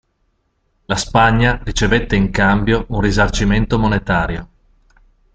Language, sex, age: Italian, male, 40-49